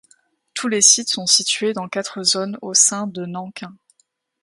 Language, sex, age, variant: French, female, 19-29, Français d'Europe